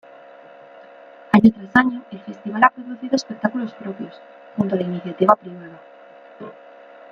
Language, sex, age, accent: Spanish, female, 19-29, España: Norte peninsular (Asturias, Castilla y León, Cantabria, País Vasco, Navarra, Aragón, La Rioja, Guadalajara, Cuenca)